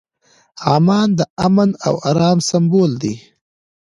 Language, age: Pashto, 30-39